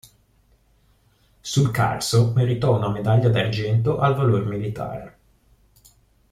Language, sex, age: Italian, male, 19-29